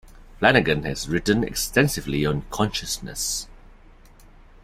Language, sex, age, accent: English, male, 30-39, Singaporean English